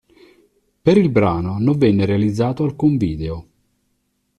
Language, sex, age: Italian, male, 50-59